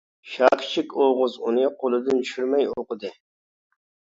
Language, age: Uyghur, 40-49